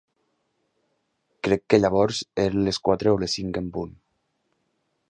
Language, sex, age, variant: Catalan, male, 19-29, Nord-Occidental